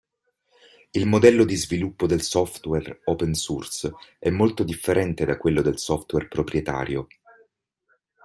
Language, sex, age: Italian, male, 40-49